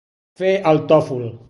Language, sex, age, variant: Catalan, male, 50-59, Central